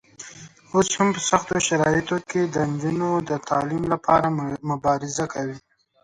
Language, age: Pashto, 19-29